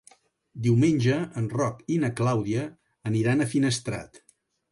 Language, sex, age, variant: Catalan, male, 60-69, Central